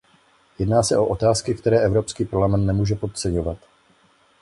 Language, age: Czech, 30-39